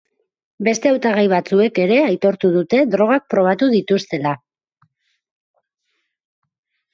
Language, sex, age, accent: Basque, female, 40-49, Mendebalekoa (Araba, Bizkaia, Gipuzkoako mendebaleko herri batzuk)